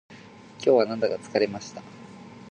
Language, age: Japanese, 19-29